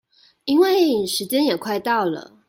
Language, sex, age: Chinese, female, 19-29